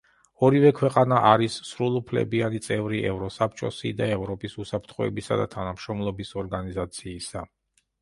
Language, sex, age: Georgian, male, 50-59